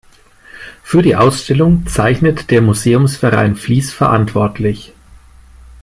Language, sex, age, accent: German, male, 40-49, Deutschland Deutsch